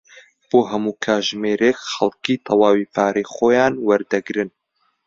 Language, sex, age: Central Kurdish, male, under 19